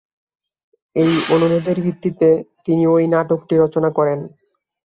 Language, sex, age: Bengali, male, under 19